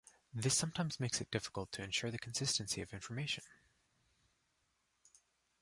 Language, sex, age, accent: English, male, 19-29, United States English